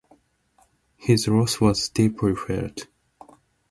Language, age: English, 19-29